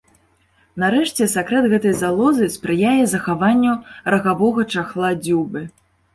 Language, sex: Belarusian, female